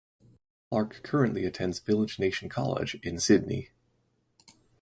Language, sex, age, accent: English, male, 19-29, United States English